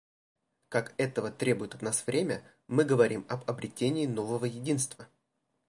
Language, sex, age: Russian, male, 30-39